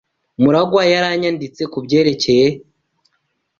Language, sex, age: Kinyarwanda, male, 30-39